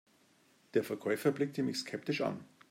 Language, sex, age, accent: German, male, 50-59, Deutschland Deutsch